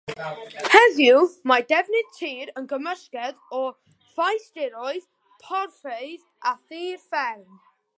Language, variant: Welsh, North-Eastern Welsh